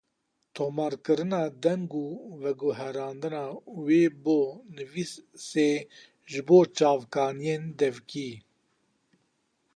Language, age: Kurdish, 50-59